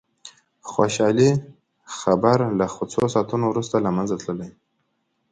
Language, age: Pashto, 19-29